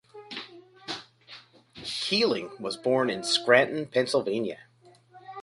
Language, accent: English, Canadian English